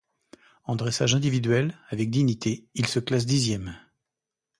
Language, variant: French, Français de métropole